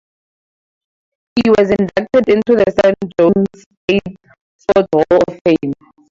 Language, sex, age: English, female, 19-29